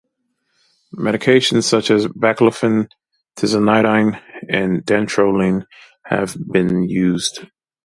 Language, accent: English, United States English